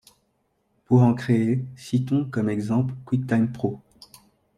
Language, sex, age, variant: French, male, 30-39, Français de métropole